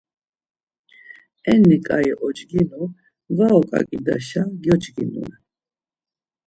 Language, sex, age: Laz, female, 50-59